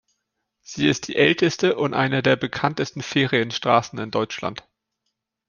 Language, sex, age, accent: German, male, 19-29, Deutschland Deutsch